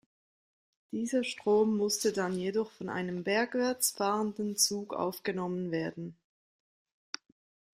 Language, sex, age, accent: German, female, 30-39, Schweizerdeutsch